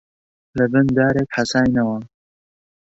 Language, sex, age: Central Kurdish, male, 30-39